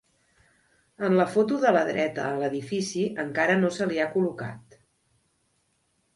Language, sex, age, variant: Catalan, female, 40-49, Central